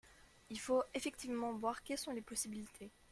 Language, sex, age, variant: French, female, under 19, Français de métropole